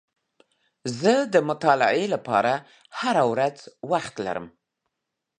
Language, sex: Pashto, female